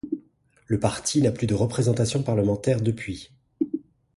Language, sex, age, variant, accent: French, male, 40-49, Français d'Europe, Français de Belgique